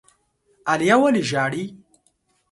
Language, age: Pashto, 19-29